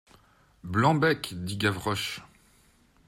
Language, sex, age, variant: French, male, 50-59, Français de métropole